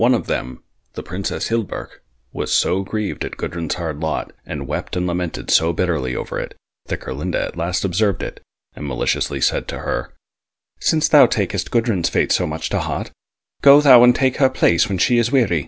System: none